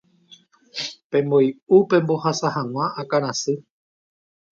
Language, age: Guarani, 40-49